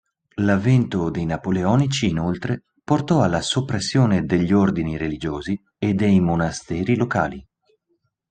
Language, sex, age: Italian, male, 30-39